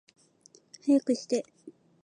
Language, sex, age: Japanese, female, 19-29